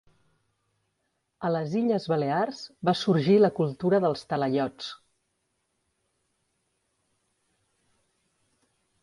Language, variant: Catalan, Central